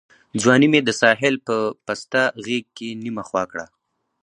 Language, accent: Pashto, معیاري پښتو